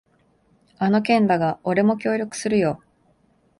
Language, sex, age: Japanese, female, 19-29